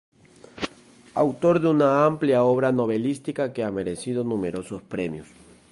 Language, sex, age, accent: Spanish, male, 19-29, Andino-Pacífico: Colombia, Perú, Ecuador, oeste de Bolivia y Venezuela andina